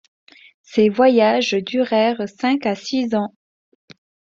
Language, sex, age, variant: French, female, 19-29, Français de métropole